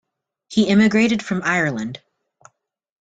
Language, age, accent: English, 19-29, United States English